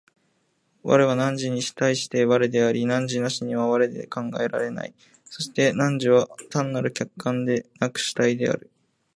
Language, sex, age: Japanese, male, 19-29